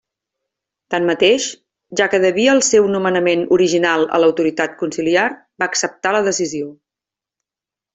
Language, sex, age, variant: Catalan, female, 50-59, Central